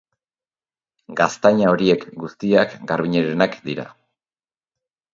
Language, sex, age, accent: Basque, male, 40-49, Erdialdekoa edo Nafarra (Gipuzkoa, Nafarroa)